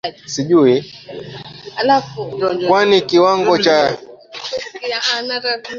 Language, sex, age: Swahili, male, 19-29